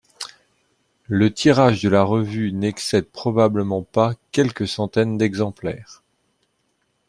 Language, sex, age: French, male, 40-49